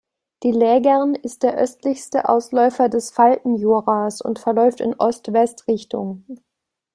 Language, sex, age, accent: German, female, 19-29, Deutschland Deutsch